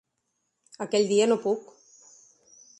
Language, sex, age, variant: Catalan, female, 40-49, Central